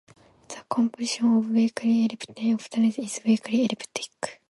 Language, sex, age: English, female, 19-29